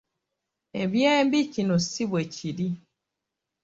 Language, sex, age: Ganda, female, 19-29